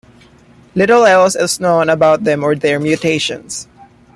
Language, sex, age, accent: English, male, 19-29, Filipino